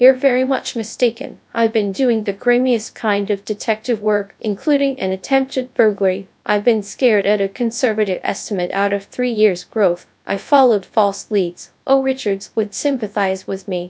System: TTS, GradTTS